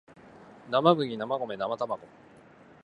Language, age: Japanese, 30-39